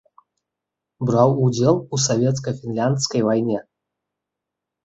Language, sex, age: Belarusian, male, 30-39